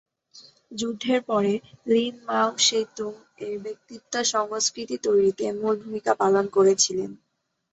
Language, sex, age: Bengali, female, under 19